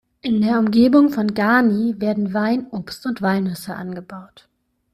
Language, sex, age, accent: German, female, 30-39, Deutschland Deutsch